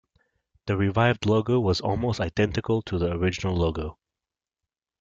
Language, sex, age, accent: English, male, under 19, United States English